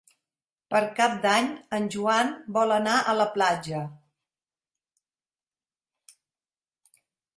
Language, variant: Catalan, Central